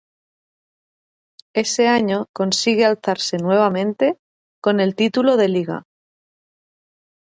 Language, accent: Spanish, España: Norte peninsular (Asturias, Castilla y León, Cantabria, País Vasco, Navarra, Aragón, La Rioja, Guadalajara, Cuenca)